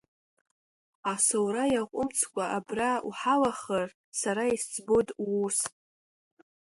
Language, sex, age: Abkhazian, female, under 19